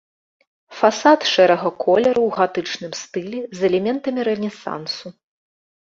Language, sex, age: Belarusian, female, 40-49